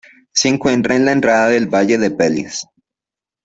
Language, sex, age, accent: Spanish, male, 19-29, Andino-Pacífico: Colombia, Perú, Ecuador, oeste de Bolivia y Venezuela andina